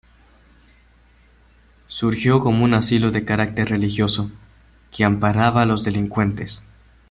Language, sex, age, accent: Spanish, male, under 19, Caribe: Cuba, Venezuela, Puerto Rico, República Dominicana, Panamá, Colombia caribeña, México caribeño, Costa del golfo de México